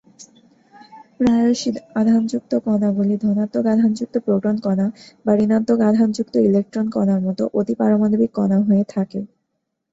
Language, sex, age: Bengali, female, under 19